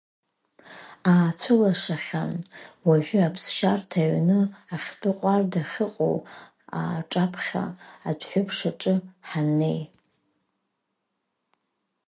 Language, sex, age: Abkhazian, female, 30-39